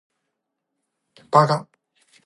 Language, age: Chinese, 19-29